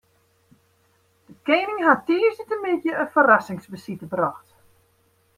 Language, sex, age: Western Frisian, female, 40-49